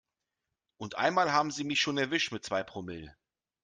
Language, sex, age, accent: German, male, 40-49, Deutschland Deutsch